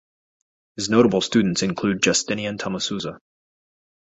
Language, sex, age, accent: English, male, 30-39, United States English